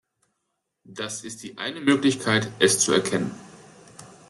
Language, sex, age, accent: German, male, 30-39, Deutschland Deutsch